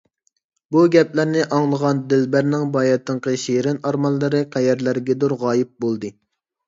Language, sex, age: Uyghur, male, 19-29